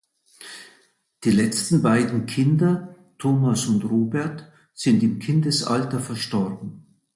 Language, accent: German, Deutschland Deutsch